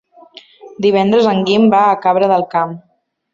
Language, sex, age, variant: Catalan, female, 19-29, Central